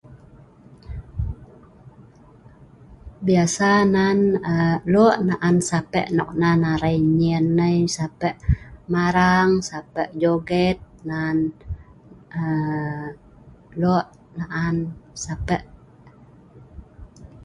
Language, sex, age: Sa'ban, female, 50-59